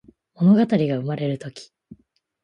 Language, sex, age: Japanese, female, 19-29